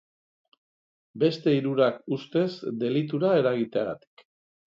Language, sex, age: Basque, male, 60-69